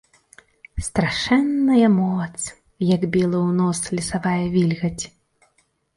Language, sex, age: Belarusian, female, 30-39